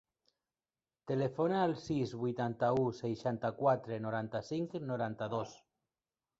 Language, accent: Catalan, valencià